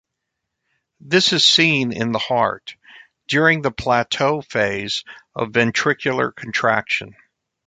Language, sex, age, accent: English, male, 60-69, United States English